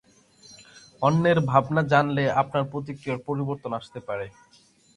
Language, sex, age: Bengali, male, 19-29